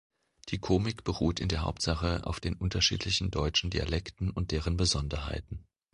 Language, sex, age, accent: German, male, 40-49, Deutschland Deutsch